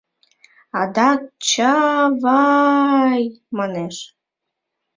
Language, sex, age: Mari, female, 19-29